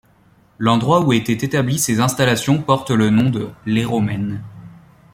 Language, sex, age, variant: French, male, 19-29, Français de métropole